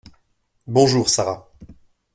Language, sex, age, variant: French, male, 19-29, Français de métropole